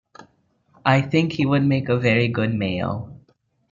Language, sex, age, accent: English, male, under 19, United States English